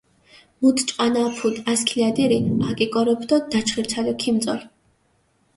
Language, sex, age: Mingrelian, female, 19-29